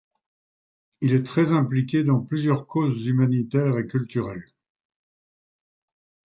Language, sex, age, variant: French, male, 70-79, Français de métropole